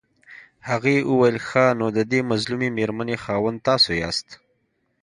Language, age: Pashto, 30-39